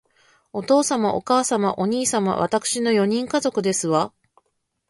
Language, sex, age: Japanese, female, 40-49